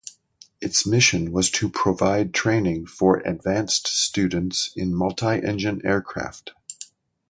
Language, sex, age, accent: English, male, 60-69, United States English